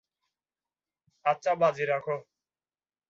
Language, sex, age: Bengali, male, 19-29